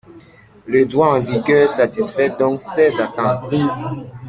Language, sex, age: French, female, 30-39